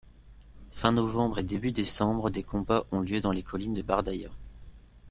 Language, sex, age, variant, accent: French, male, 19-29, Français d'Europe, Français de Belgique